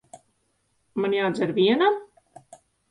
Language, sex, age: Latvian, female, 40-49